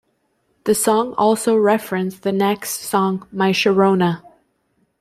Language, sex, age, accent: English, female, 30-39, Canadian English